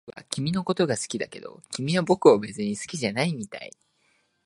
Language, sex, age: Japanese, male, 19-29